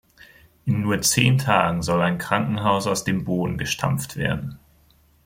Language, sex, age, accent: German, male, 19-29, Deutschland Deutsch